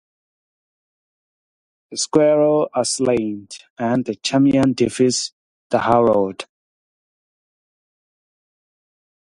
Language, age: English, 30-39